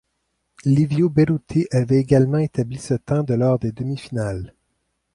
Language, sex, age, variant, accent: French, male, 40-49, Français d'Amérique du Nord, Français du Canada